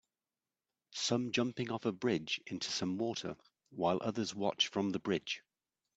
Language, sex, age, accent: English, male, 50-59, England English